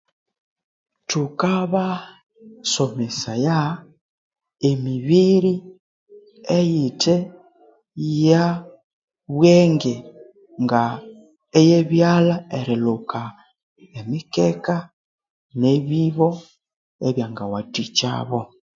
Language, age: Konzo, 19-29